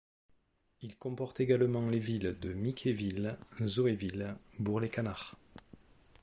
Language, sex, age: French, male, 40-49